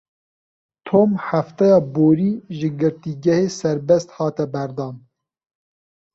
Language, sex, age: Kurdish, male, 19-29